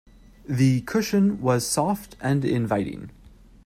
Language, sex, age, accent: English, male, 19-29, United States English